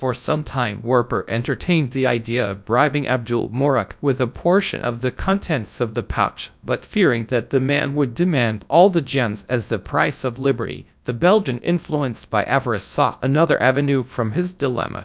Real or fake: fake